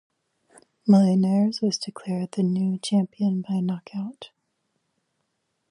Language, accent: English, United States English